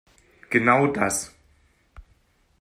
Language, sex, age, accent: German, male, 40-49, Deutschland Deutsch